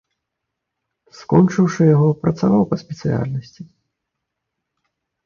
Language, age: Belarusian, 40-49